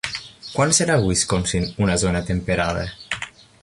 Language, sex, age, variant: Catalan, male, 19-29, Nord-Occidental